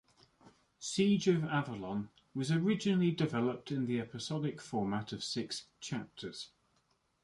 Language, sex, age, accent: English, male, 30-39, England English